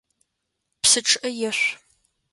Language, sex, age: Adyghe, female, 19-29